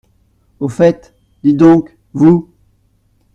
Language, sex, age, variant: French, male, 40-49, Français de métropole